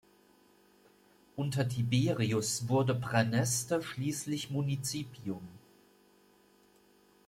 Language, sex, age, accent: German, male, 50-59, Deutschland Deutsch